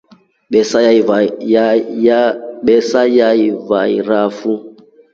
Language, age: Rombo, 30-39